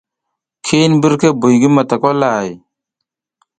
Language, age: South Giziga, 30-39